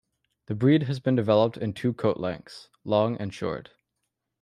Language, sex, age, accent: English, male, under 19, Canadian English